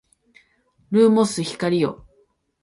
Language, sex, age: Japanese, female, 19-29